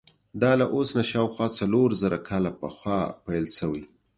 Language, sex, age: Pashto, male, 30-39